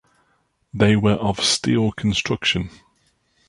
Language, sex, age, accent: English, male, 30-39, England English